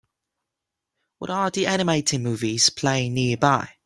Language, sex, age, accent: English, male, 19-29, England English